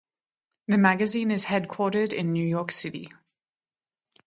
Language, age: English, 30-39